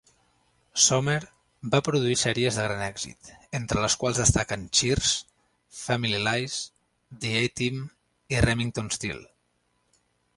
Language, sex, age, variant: Catalan, male, 19-29, Central